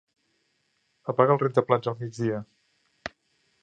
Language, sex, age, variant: Catalan, male, 60-69, Central